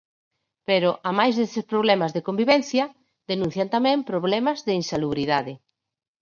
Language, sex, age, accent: Galician, female, 40-49, Normativo (estándar)